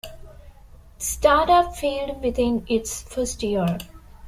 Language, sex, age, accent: English, female, 19-29, India and South Asia (India, Pakistan, Sri Lanka)